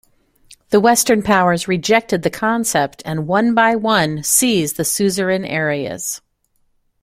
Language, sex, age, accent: English, female, 50-59, United States English